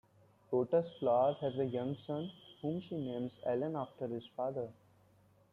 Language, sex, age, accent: English, male, 19-29, India and South Asia (India, Pakistan, Sri Lanka)